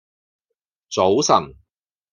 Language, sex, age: Cantonese, male, 40-49